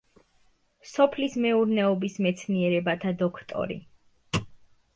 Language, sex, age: Georgian, female, 19-29